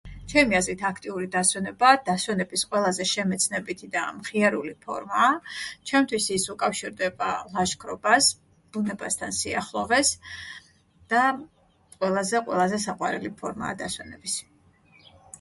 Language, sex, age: Georgian, female, 40-49